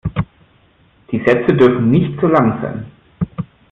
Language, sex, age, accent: German, male, 19-29, Deutschland Deutsch